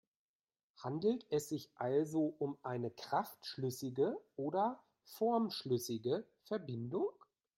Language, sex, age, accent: German, male, 40-49, Deutschland Deutsch